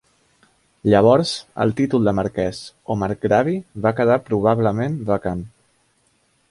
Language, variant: Catalan, Central